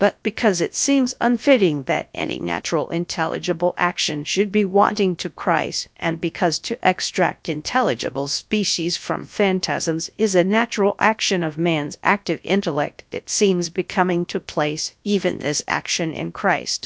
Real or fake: fake